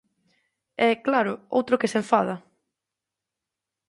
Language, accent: Galician, Normativo (estándar)